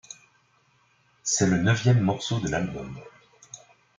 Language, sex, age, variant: French, male, 30-39, Français de métropole